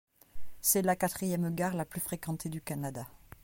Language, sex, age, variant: French, female, 50-59, Français de métropole